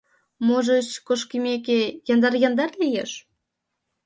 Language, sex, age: Mari, female, under 19